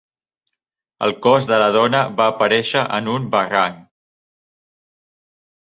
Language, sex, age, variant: Catalan, male, 30-39, Central